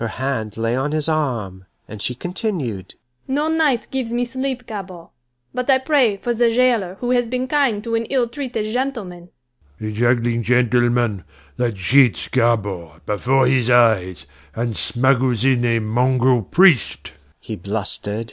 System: none